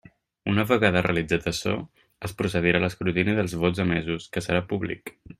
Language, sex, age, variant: Catalan, male, 19-29, Central